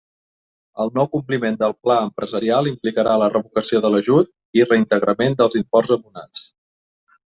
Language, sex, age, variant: Catalan, male, 30-39, Balear